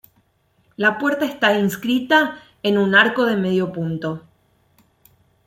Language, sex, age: Spanish, female, 40-49